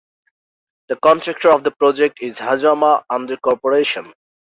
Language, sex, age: English, male, 19-29